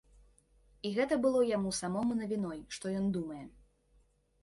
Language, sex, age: Belarusian, female, under 19